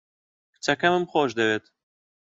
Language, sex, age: Central Kurdish, male, under 19